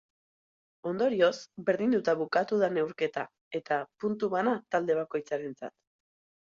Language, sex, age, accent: Basque, female, 30-39, Erdialdekoa edo Nafarra (Gipuzkoa, Nafarroa)